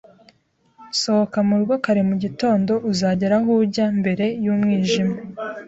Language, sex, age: Kinyarwanda, female, 19-29